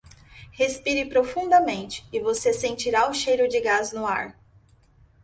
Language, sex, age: Portuguese, female, 30-39